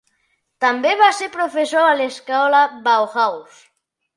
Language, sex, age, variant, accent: Catalan, male, under 19, Nord-Occidental, Tortosí